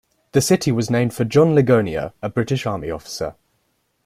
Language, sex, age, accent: English, male, 19-29, England English